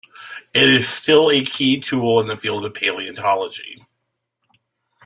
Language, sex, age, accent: English, male, 40-49, United States English